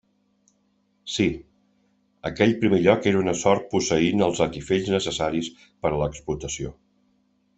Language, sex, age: Catalan, male, 50-59